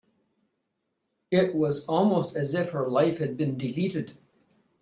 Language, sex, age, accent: English, male, 60-69, Canadian English